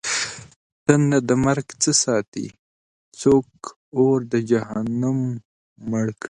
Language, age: Pashto, 19-29